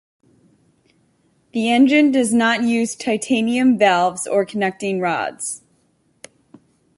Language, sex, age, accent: English, female, 30-39, United States English